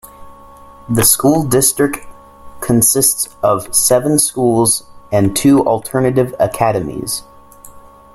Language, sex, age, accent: English, male, under 19, United States English